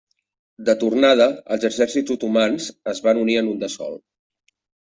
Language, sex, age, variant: Catalan, male, 40-49, Central